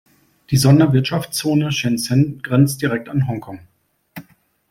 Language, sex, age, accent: German, male, 40-49, Deutschland Deutsch